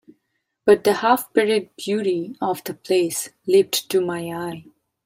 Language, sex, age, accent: English, female, 30-39, India and South Asia (India, Pakistan, Sri Lanka)